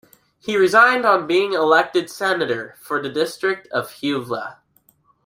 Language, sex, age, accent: English, male, under 19, United States English